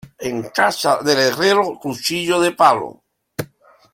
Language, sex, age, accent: Spanish, male, 50-59, Caribe: Cuba, Venezuela, Puerto Rico, República Dominicana, Panamá, Colombia caribeña, México caribeño, Costa del golfo de México